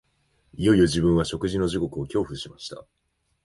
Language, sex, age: Japanese, male, 19-29